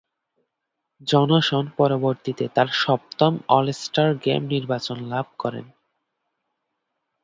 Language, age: Bengali, 19-29